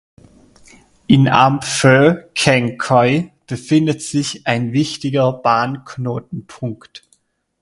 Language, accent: German, Deutschland Deutsch